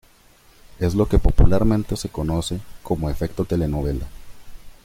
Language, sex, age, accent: Spanish, male, 19-29, América central